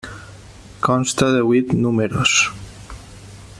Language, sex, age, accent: Catalan, male, 40-49, valencià